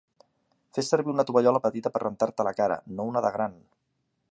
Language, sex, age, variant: Catalan, male, 50-59, Central